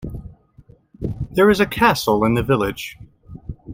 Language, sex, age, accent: English, male, 19-29, United States English